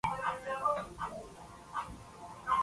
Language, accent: English, United States English